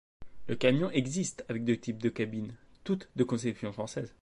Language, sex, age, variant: French, male, 19-29, Français de métropole